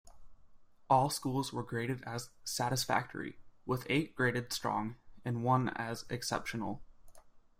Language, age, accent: English, 19-29, United States English